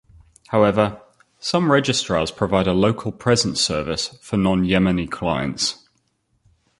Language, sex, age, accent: English, male, 30-39, England English